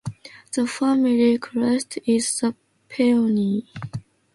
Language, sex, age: English, female, 19-29